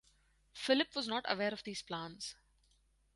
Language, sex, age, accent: English, female, 19-29, India and South Asia (India, Pakistan, Sri Lanka)